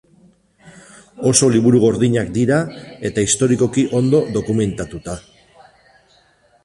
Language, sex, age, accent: Basque, male, 50-59, Mendebalekoa (Araba, Bizkaia, Gipuzkoako mendebaleko herri batzuk)